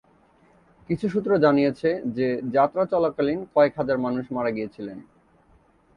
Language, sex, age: Bengali, male, 19-29